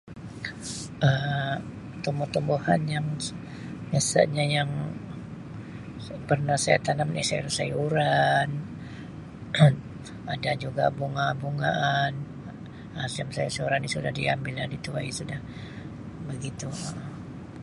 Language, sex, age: Sabah Malay, female, 50-59